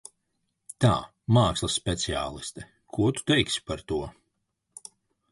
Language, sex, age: Latvian, male, 30-39